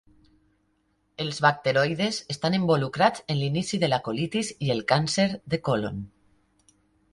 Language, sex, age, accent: Catalan, female, 30-39, valencià